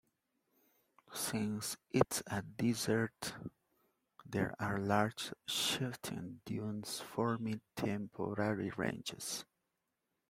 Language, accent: English, Southern African (South Africa, Zimbabwe, Namibia)